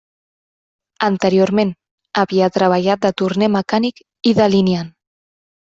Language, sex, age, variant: Catalan, female, 19-29, Central